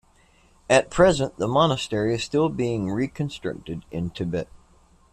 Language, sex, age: English, male, 50-59